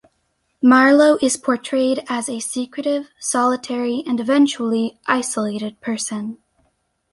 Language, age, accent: English, under 19, United States English